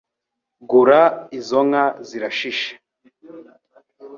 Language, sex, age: Kinyarwanda, male, 19-29